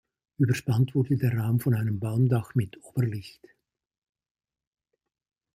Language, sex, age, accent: German, male, 70-79, Schweizerdeutsch